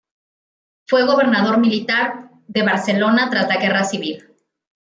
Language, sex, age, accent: Spanish, female, 40-49, México